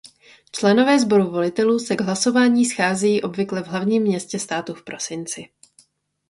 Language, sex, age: Czech, female, 19-29